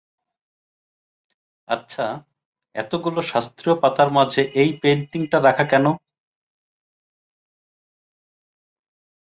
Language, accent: Bengali, প্রমিত